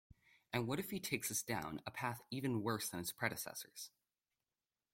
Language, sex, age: English, male, under 19